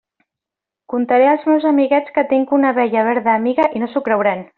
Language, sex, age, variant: Catalan, female, 19-29, Central